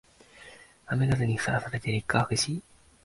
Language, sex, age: Japanese, male, 19-29